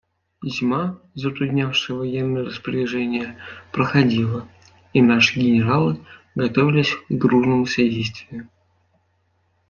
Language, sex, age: Russian, male, 19-29